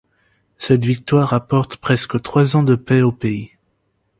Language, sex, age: French, male, 19-29